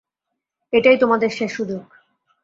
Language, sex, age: Bengali, female, 19-29